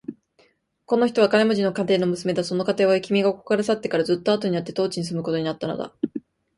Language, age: Japanese, 19-29